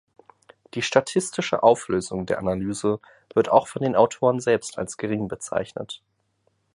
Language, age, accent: German, 19-29, Deutschland Deutsch